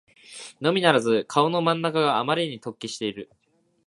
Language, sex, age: Japanese, male, 19-29